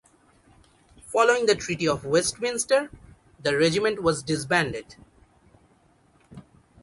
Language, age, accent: English, 19-29, India and South Asia (India, Pakistan, Sri Lanka)